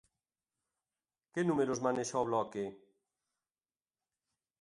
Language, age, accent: Galician, 60-69, Oriental (común en zona oriental)